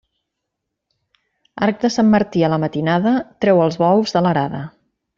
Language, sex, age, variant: Catalan, female, 40-49, Central